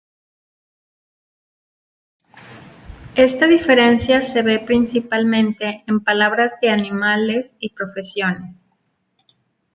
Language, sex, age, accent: Spanish, female, 40-49, México